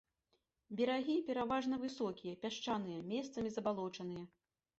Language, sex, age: Belarusian, female, 50-59